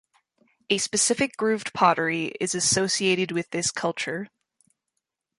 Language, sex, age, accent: English, female, 19-29, Canadian English